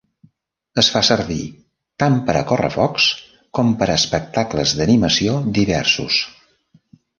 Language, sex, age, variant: Catalan, male, 70-79, Central